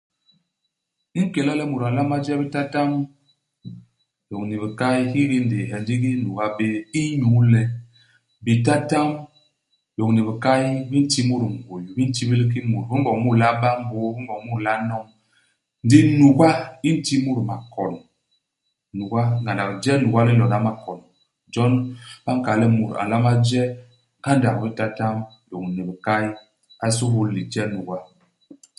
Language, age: Basaa, 40-49